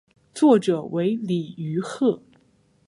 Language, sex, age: Chinese, female, 19-29